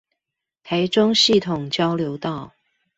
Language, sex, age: Chinese, female, 50-59